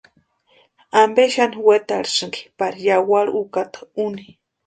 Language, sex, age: Western Highland Purepecha, female, 19-29